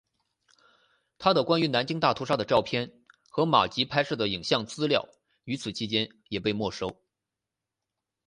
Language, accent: Chinese, 出生地：山东省